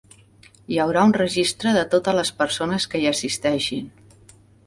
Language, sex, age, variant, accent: Catalan, female, 40-49, Central, central